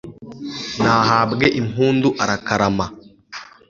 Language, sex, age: Kinyarwanda, male, under 19